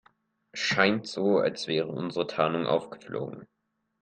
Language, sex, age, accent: German, male, under 19, Deutschland Deutsch